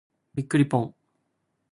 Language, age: Japanese, 19-29